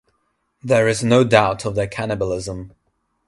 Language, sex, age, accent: English, male, 19-29, England English; India and South Asia (India, Pakistan, Sri Lanka)